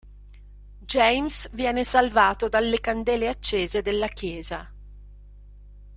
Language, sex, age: Italian, female, 50-59